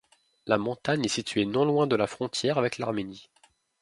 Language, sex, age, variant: French, male, 19-29, Français de métropole